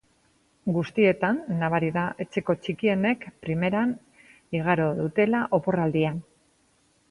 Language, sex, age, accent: Basque, female, 50-59, Mendebalekoa (Araba, Bizkaia, Gipuzkoako mendebaleko herri batzuk)